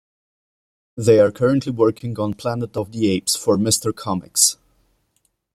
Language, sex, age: English, male, 30-39